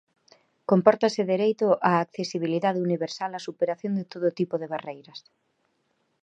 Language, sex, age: Galician, female, 30-39